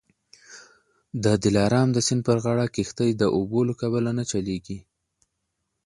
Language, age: Pashto, 30-39